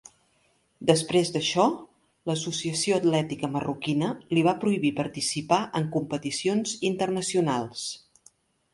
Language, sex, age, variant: Catalan, female, 50-59, Central